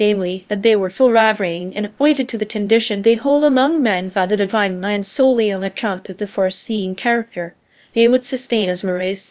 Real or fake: fake